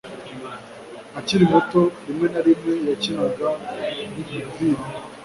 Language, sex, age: Kinyarwanda, male, 19-29